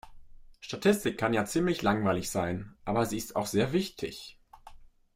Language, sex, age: German, male, 30-39